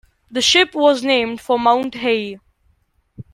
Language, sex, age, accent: English, male, under 19, India and South Asia (India, Pakistan, Sri Lanka)